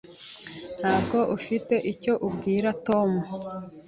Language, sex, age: Kinyarwanda, female, 19-29